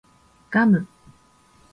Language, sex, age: Japanese, female, 19-29